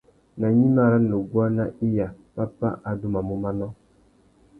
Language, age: Tuki, 40-49